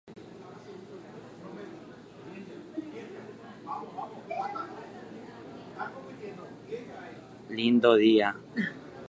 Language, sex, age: Guarani, female, under 19